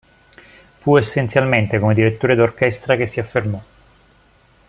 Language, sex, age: Italian, male, 40-49